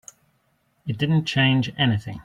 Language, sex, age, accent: English, male, 40-49, England English